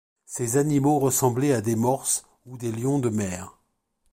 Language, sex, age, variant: French, male, 50-59, Français de métropole